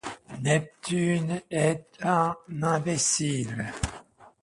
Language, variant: French, Français de métropole